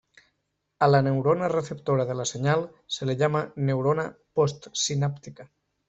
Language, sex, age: Spanish, male, 30-39